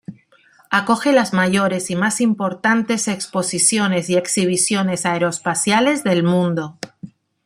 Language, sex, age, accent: Spanish, female, 40-49, España: Islas Canarias